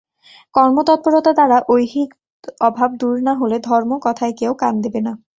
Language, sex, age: Bengali, female, 19-29